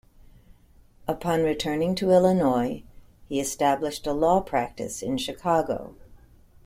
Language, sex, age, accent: English, female, 60-69, United States English